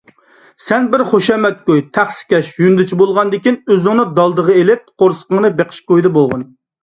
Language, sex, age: Uyghur, male, 30-39